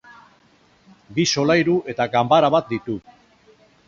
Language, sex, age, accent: Basque, male, 50-59, Erdialdekoa edo Nafarra (Gipuzkoa, Nafarroa)